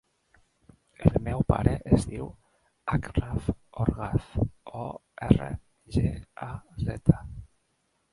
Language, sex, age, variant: Catalan, male, 40-49, Nord-Occidental